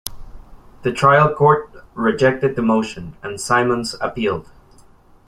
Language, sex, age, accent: English, male, 30-39, United States English